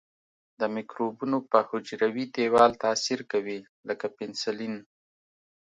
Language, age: Pashto, 30-39